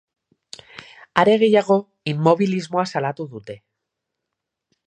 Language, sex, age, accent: Basque, male, 19-29, Erdialdekoa edo Nafarra (Gipuzkoa, Nafarroa)